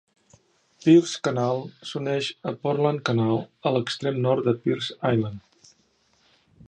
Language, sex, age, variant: Catalan, male, 40-49, Central